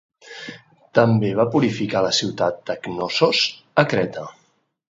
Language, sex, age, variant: Catalan, male, 30-39, Central